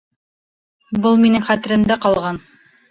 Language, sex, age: Bashkir, female, 30-39